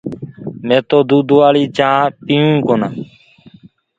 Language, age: Gurgula, 30-39